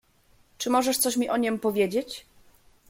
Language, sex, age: Polish, female, 19-29